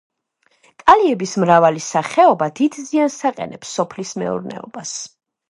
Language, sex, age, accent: Georgian, female, 19-29, ჩვეულებრივი